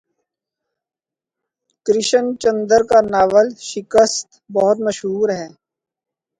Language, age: Urdu, 40-49